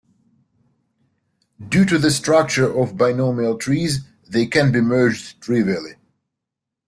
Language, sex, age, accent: English, male, 30-39, United States English